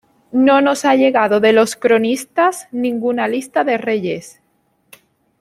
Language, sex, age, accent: Spanish, female, 19-29, España: Sur peninsular (Andalucia, Extremadura, Murcia)